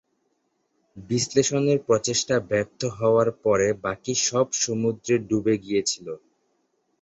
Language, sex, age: Bengali, male, 19-29